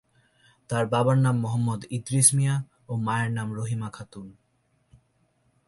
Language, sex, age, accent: Bengali, male, 19-29, Native